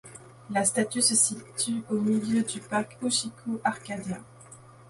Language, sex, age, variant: French, female, 19-29, Français de métropole